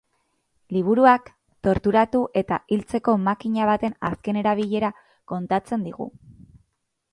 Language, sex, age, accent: Basque, female, 30-39, Mendebalekoa (Araba, Bizkaia, Gipuzkoako mendebaleko herri batzuk)